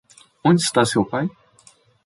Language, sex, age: Portuguese, male, 19-29